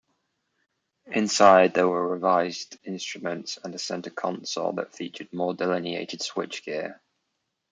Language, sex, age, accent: English, male, 30-39, England English